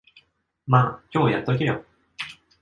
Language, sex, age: Japanese, male, 30-39